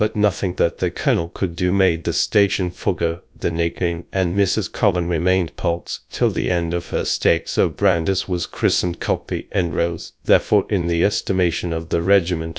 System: TTS, GradTTS